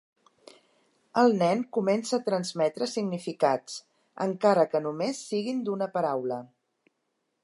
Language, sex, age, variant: Catalan, female, 60-69, Central